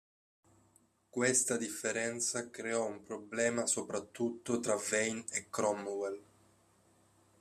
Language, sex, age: Italian, male, 19-29